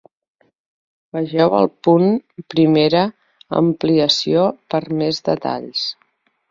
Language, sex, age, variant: Catalan, female, 40-49, Central